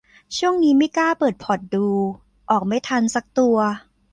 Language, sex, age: Thai, female, 30-39